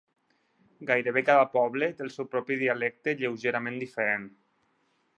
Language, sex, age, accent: Catalan, male, 30-39, Tortosí